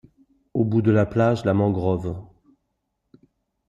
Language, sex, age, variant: French, male, 50-59, Français de métropole